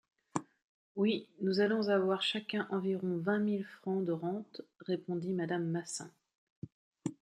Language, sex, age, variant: French, female, 40-49, Français de métropole